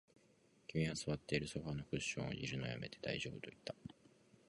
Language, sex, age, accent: Japanese, male, 19-29, 標準語